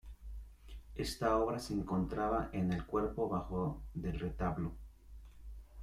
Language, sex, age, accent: Spanish, male, 30-39, México